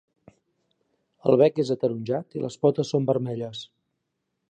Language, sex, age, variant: Catalan, male, 40-49, Central